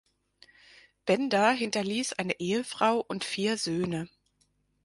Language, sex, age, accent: German, female, 30-39, Deutschland Deutsch